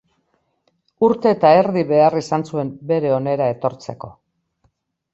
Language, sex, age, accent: Basque, female, 60-69, Mendebalekoa (Araba, Bizkaia, Gipuzkoako mendebaleko herri batzuk)